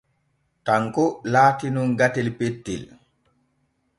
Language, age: Borgu Fulfulde, 30-39